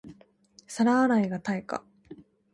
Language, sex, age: Japanese, female, 19-29